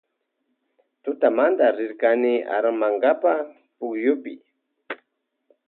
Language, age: Loja Highland Quichua, 19-29